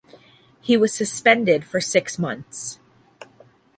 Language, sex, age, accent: English, female, 40-49, United States English